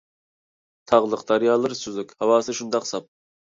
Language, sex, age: Uyghur, male, 19-29